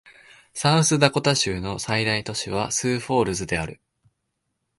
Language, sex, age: Japanese, male, 19-29